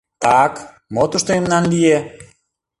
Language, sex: Mari, male